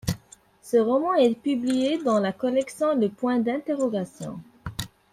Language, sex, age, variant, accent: French, female, 19-29, Français du nord de l'Afrique, Français du Maroc